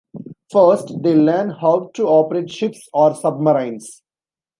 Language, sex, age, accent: English, male, 19-29, India and South Asia (India, Pakistan, Sri Lanka)